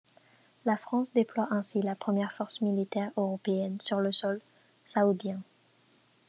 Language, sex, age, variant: French, female, under 19, Français de métropole